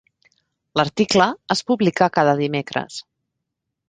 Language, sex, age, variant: Catalan, female, 40-49, Central